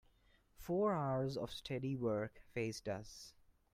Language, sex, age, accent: English, male, 19-29, India and South Asia (India, Pakistan, Sri Lanka)